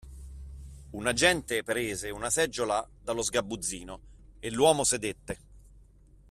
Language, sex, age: Italian, male, 50-59